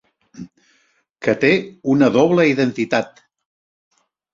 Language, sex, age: Catalan, male, 70-79